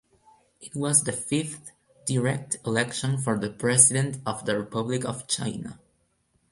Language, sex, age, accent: English, male, under 19, United States English